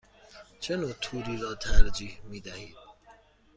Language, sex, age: Persian, male, 30-39